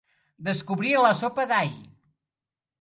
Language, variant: Catalan, Central